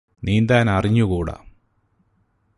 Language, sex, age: Malayalam, male, 40-49